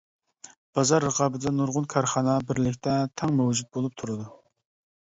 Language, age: Uyghur, 30-39